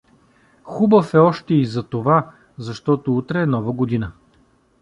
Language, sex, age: Bulgarian, male, 40-49